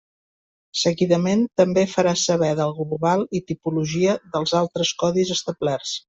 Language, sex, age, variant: Catalan, female, 60-69, Central